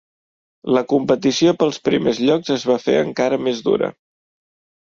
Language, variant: Catalan, Central